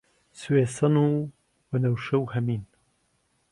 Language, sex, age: Central Kurdish, male, 30-39